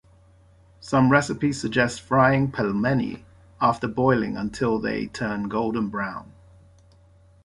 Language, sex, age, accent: English, male, 40-49, England English